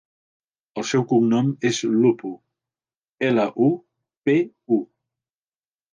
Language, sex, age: Catalan, male, 60-69